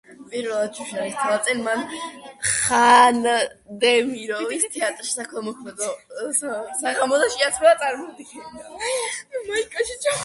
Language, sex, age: Georgian, female, under 19